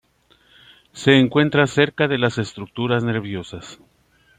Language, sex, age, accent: Spanish, male, 60-69, México